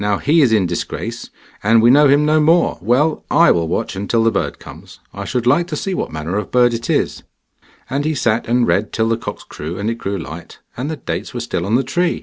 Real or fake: real